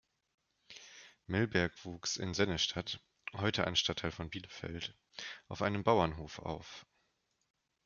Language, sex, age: German, male, 19-29